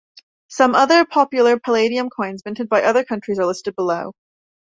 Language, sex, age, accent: English, female, 19-29, England English